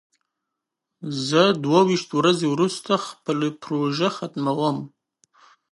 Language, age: Pashto, 19-29